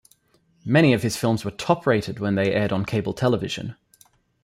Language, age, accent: English, 19-29, Australian English